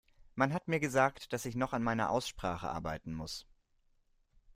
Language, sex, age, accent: German, male, 19-29, Deutschland Deutsch